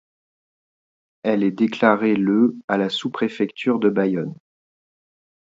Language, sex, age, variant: French, male, 40-49, Français de métropole